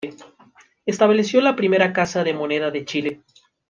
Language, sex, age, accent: Spanish, male, 19-29, México